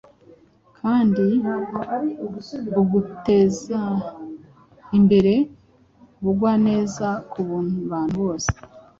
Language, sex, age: Kinyarwanda, female, 40-49